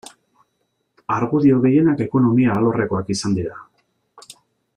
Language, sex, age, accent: Basque, male, 40-49, Mendebalekoa (Araba, Bizkaia, Gipuzkoako mendebaleko herri batzuk)